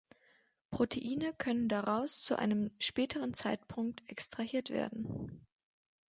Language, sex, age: German, female, 19-29